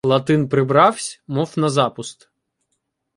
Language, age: Ukrainian, 19-29